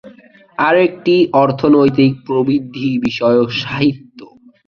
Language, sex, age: Bengali, male, 19-29